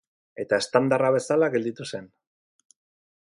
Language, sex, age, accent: Basque, male, 40-49, Mendebalekoa (Araba, Bizkaia, Gipuzkoako mendebaleko herri batzuk)